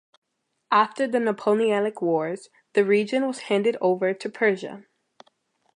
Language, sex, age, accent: English, female, under 19, United States English